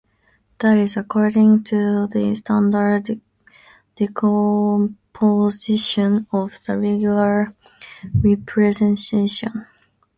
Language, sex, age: English, female, under 19